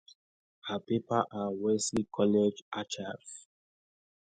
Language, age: English, 19-29